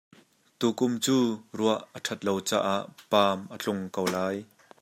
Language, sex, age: Hakha Chin, male, 30-39